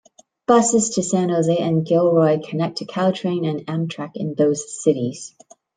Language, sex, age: English, female, 50-59